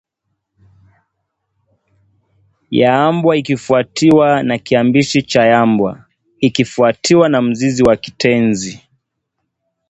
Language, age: Swahili, 19-29